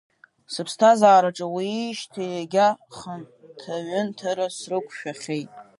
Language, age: Abkhazian, 30-39